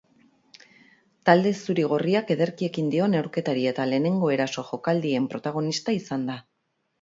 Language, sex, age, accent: Basque, female, 40-49, Erdialdekoa edo Nafarra (Gipuzkoa, Nafarroa)